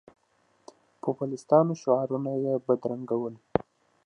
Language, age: Pashto, 19-29